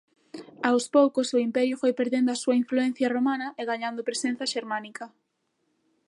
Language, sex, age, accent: Galician, female, 19-29, Atlántico (seseo e gheada)